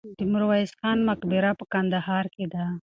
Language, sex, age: Pashto, female, 19-29